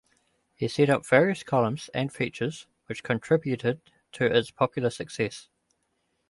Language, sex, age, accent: English, male, 30-39, New Zealand English